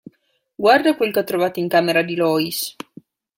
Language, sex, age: Italian, female, 19-29